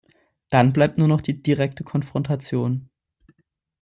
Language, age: German, 19-29